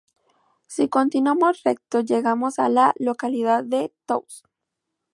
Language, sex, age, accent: Spanish, female, under 19, México